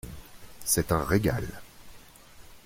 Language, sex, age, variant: French, male, 40-49, Français de métropole